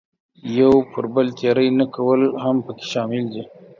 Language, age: Pashto, 30-39